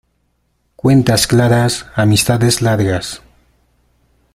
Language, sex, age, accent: Spanish, male, 19-29, Andino-Pacífico: Colombia, Perú, Ecuador, oeste de Bolivia y Venezuela andina